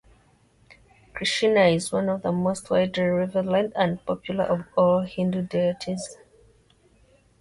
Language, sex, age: English, female, 19-29